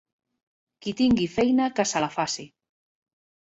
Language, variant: Catalan, Central